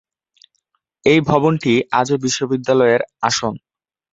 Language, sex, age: Bengali, male, under 19